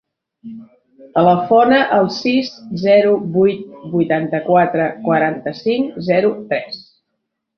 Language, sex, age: Catalan, female, 50-59